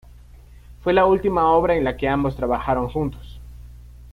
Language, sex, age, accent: Spanish, male, under 19, Andino-Pacífico: Colombia, Perú, Ecuador, oeste de Bolivia y Venezuela andina